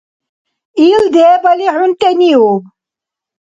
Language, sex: Dargwa, female